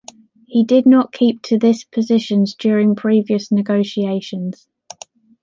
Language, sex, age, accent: English, female, 30-39, England English